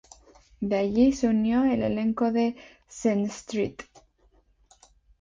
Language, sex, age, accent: Spanish, female, 19-29, España: Islas Canarias